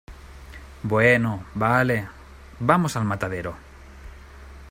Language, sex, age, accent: Spanish, male, 30-39, España: Norte peninsular (Asturias, Castilla y León, Cantabria, País Vasco, Navarra, Aragón, La Rioja, Guadalajara, Cuenca)